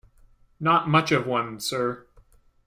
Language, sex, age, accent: English, male, 19-29, Canadian English